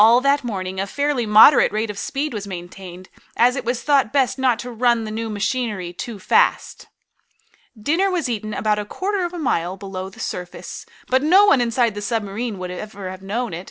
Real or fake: real